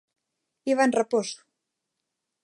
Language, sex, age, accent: Galician, female, 19-29, Neofalante